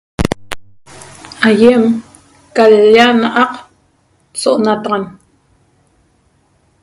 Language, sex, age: Toba, female, 40-49